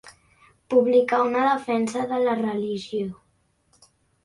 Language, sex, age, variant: Catalan, male, 40-49, Central